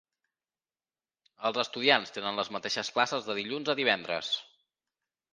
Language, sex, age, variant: Catalan, male, 19-29, Central